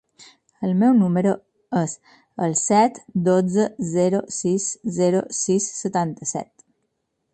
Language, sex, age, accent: Catalan, female, 40-49, mallorquí